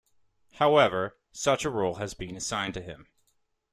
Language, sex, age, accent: English, male, 19-29, Canadian English